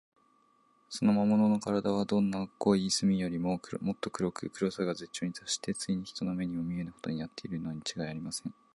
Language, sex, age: Japanese, male, 19-29